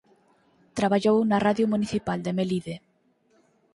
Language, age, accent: Galician, 19-29, Normativo (estándar)